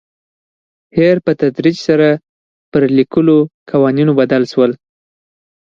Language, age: Pashto, under 19